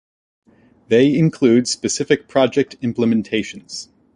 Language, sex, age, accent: English, male, 30-39, United States English